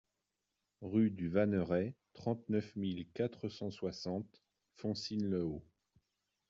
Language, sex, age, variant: French, male, 30-39, Français de métropole